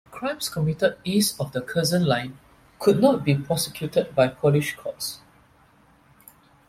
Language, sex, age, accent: English, male, 19-29, Singaporean English